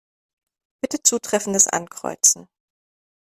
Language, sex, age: German, female, 30-39